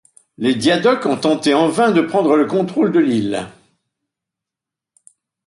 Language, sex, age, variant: French, male, 70-79, Français de métropole